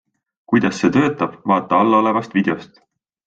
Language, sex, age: Estonian, male, 19-29